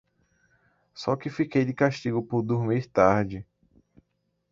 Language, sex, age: Portuguese, male, 19-29